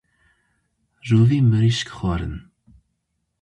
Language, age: Kurdish, 19-29